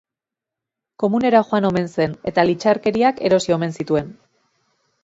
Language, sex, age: Basque, female, 30-39